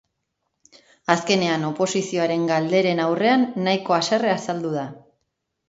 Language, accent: Basque, Erdialdekoa edo Nafarra (Gipuzkoa, Nafarroa)